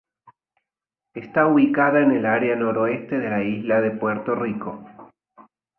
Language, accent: Spanish, Rioplatense: Argentina, Uruguay, este de Bolivia, Paraguay